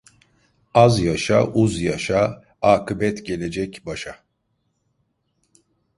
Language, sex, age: Turkish, male, 60-69